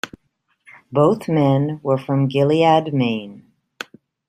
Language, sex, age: English, female, 60-69